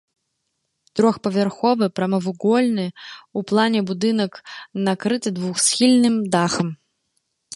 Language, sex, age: Belarusian, female, 19-29